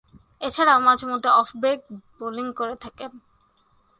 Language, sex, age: Bengali, female, 19-29